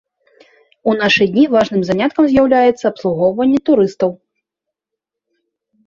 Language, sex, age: Belarusian, female, 30-39